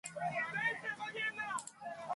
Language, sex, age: English, female, 19-29